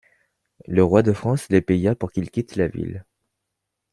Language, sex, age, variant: French, male, 19-29, Français de métropole